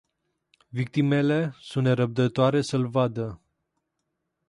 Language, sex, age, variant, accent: Romanian, male, 19-29, Romanian-Romania, Muntenesc